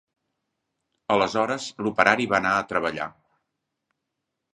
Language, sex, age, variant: Catalan, male, 50-59, Central